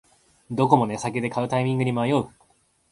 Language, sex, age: Japanese, male, 19-29